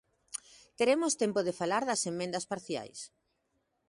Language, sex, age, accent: Galician, female, 30-39, Normativo (estándar)